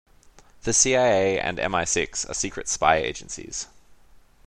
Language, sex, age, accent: English, male, 30-39, Australian English